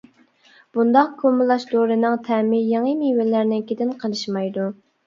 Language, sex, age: Uyghur, female, 19-29